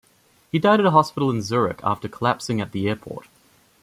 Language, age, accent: English, 19-29, New Zealand English